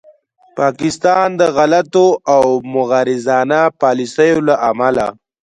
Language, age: Pashto, under 19